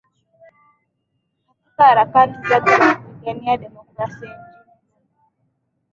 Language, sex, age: Swahili, female, 19-29